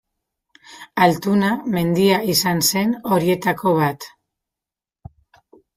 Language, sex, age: Basque, female, 30-39